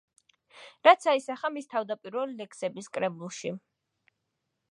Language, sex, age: Georgian, female, 19-29